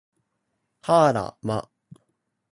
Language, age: Japanese, under 19